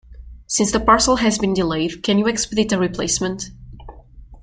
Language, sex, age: English, female, 19-29